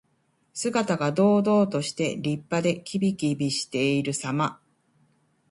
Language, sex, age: Japanese, female, 40-49